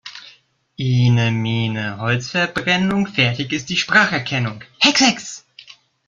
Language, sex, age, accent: German, male, under 19, Deutschland Deutsch